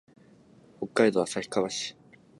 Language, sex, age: Japanese, male, 19-29